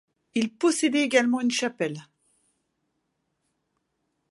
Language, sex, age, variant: French, female, 50-59, Français de métropole